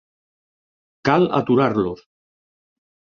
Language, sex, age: Catalan, male, 50-59